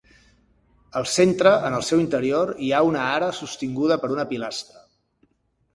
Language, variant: Catalan, Central